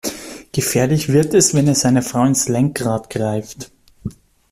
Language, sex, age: German, male, 30-39